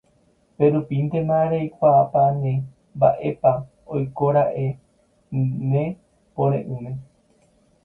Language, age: Guarani, 19-29